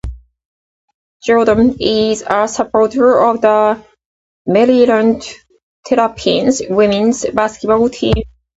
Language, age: English, 40-49